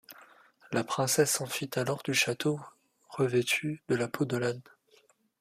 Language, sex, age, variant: French, male, 19-29, Français de métropole